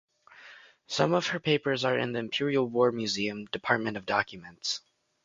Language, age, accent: English, under 19, United States English